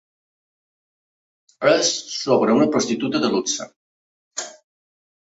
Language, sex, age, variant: Catalan, male, 50-59, Balear